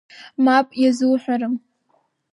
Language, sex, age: Abkhazian, female, 19-29